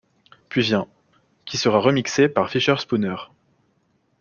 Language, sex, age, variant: French, male, 19-29, Français de métropole